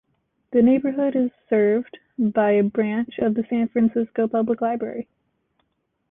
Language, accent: English, United States English